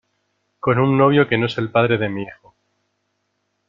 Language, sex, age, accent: Spanish, male, 40-49, España: Centro-Sur peninsular (Madrid, Toledo, Castilla-La Mancha)